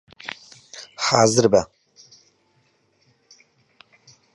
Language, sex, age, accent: Central Kurdish, male, 30-39, سۆرانی